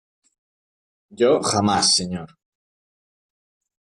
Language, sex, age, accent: Spanish, male, 30-39, España: Norte peninsular (Asturias, Castilla y León, Cantabria, País Vasco, Navarra, Aragón, La Rioja, Guadalajara, Cuenca)